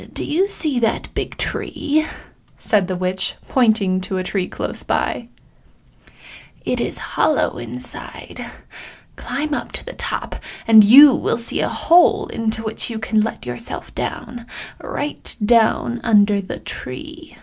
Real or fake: real